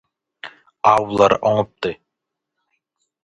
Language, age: Turkmen, 19-29